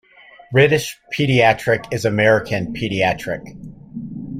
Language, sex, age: English, male, 40-49